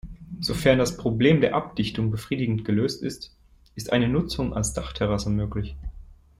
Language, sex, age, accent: German, male, 19-29, Deutschland Deutsch